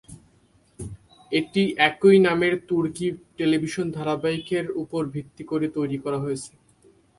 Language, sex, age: Bengali, male, 19-29